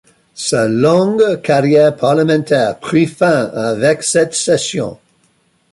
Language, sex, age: French, male, 60-69